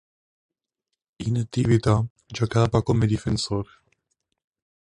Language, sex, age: Italian, male, 19-29